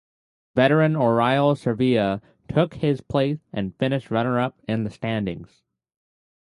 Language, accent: English, United States English